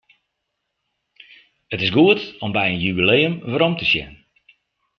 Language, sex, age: Western Frisian, male, 50-59